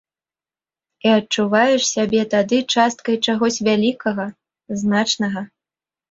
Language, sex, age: Belarusian, female, 19-29